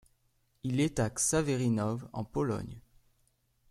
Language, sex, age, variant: French, male, under 19, Français de métropole